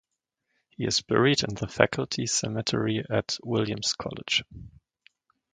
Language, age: English, 19-29